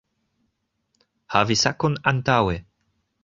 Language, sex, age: Esperanto, male, 19-29